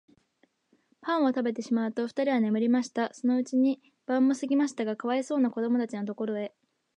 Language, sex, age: Japanese, female, under 19